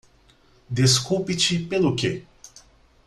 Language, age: Portuguese, 30-39